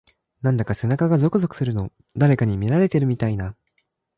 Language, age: Japanese, 19-29